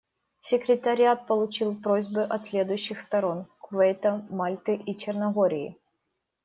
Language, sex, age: Russian, female, 19-29